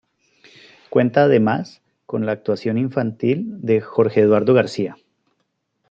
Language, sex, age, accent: Spanish, male, 30-39, Andino-Pacífico: Colombia, Perú, Ecuador, oeste de Bolivia y Venezuela andina